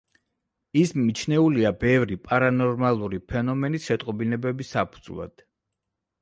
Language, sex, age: Georgian, male, 40-49